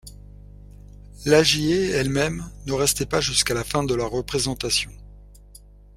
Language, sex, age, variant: French, male, 60-69, Français de métropole